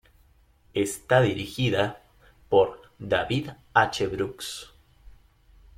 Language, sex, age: Spanish, male, 19-29